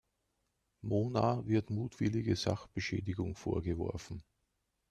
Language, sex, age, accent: German, male, 40-49, Österreichisches Deutsch